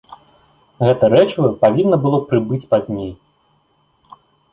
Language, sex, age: Belarusian, male, 19-29